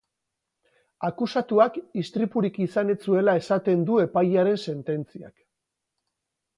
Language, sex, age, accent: Basque, male, 40-49, Mendebalekoa (Araba, Bizkaia, Gipuzkoako mendebaleko herri batzuk)